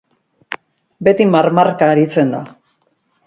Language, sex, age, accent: Basque, female, 50-59, Mendebalekoa (Araba, Bizkaia, Gipuzkoako mendebaleko herri batzuk)